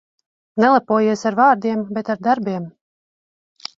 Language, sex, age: Latvian, female, 30-39